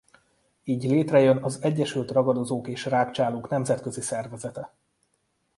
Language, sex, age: Hungarian, male, 30-39